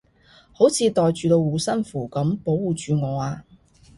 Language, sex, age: Cantonese, female, 30-39